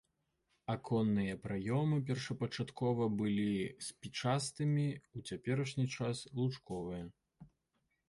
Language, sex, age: Belarusian, male, 19-29